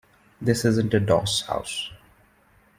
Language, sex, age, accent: English, male, 19-29, India and South Asia (India, Pakistan, Sri Lanka)